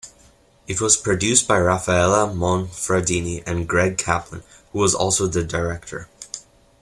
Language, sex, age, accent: English, male, under 19, United States English